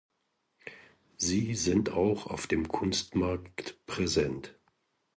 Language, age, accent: German, 60-69, Deutschland Deutsch